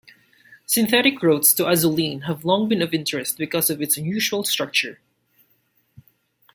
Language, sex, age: English, male, 19-29